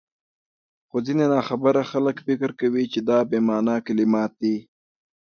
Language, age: Pashto, 30-39